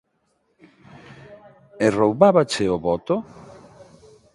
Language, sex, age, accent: Galician, male, 50-59, Normativo (estándar)